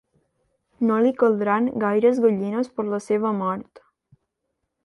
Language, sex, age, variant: Catalan, female, under 19, Balear